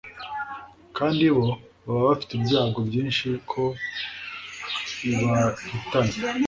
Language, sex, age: Kinyarwanda, male, 19-29